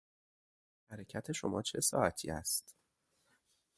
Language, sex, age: Persian, male, 30-39